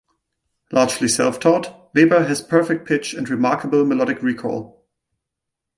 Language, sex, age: English, male, 19-29